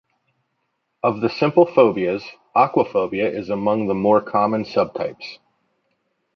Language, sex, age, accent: English, male, 40-49, United States English